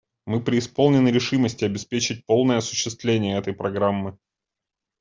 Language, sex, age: Russian, male, 30-39